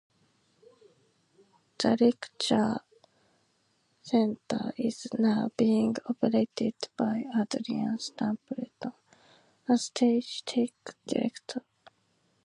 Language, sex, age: English, female, under 19